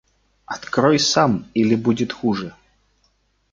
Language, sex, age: Russian, male, 40-49